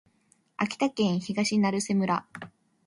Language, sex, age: Japanese, female, 19-29